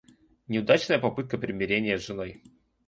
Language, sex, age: Russian, male, 19-29